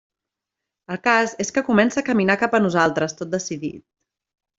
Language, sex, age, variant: Catalan, female, 30-39, Central